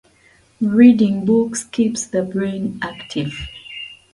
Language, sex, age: English, female, 30-39